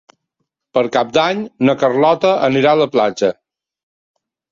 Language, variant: Catalan, Balear